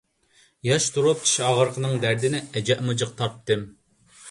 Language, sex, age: Uyghur, male, 30-39